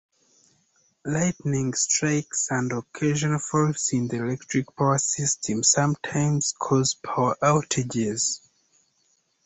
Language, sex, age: English, male, 19-29